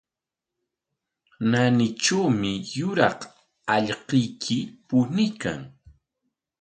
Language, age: Corongo Ancash Quechua, 50-59